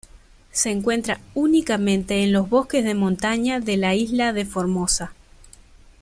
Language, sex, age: Spanish, female, 19-29